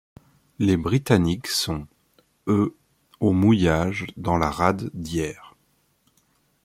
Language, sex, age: French, male, 30-39